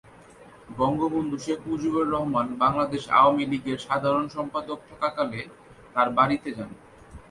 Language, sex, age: Bengali, male, 19-29